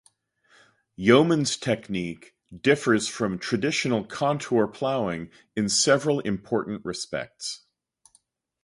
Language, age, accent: English, 50-59, United States English